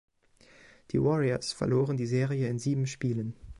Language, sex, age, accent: German, male, 19-29, Deutschland Deutsch